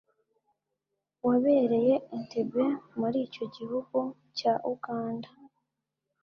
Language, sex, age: Kinyarwanda, female, under 19